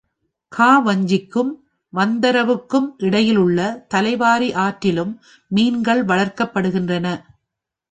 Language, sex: Tamil, female